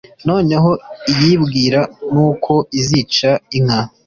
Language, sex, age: Kinyarwanda, male, 19-29